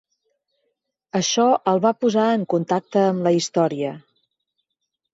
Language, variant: Catalan, Central